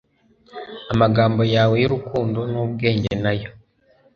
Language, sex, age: Kinyarwanda, male, under 19